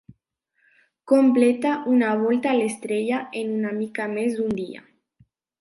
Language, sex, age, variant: Catalan, female, 19-29, Nord-Occidental